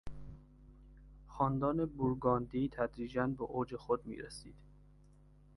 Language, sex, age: Persian, male, 19-29